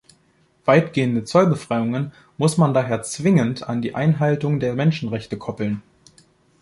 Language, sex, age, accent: German, male, under 19, Deutschland Deutsch